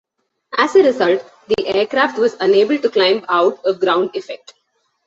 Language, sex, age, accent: English, female, 19-29, India and South Asia (India, Pakistan, Sri Lanka)